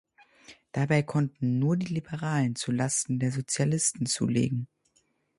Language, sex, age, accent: German, male, under 19, Deutschland Deutsch